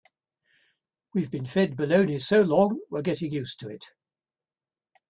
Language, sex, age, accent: English, male, 70-79, England English